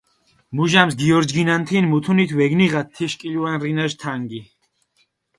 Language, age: Mingrelian, 19-29